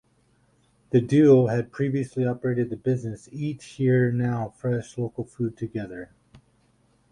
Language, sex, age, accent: English, male, 40-49, United States English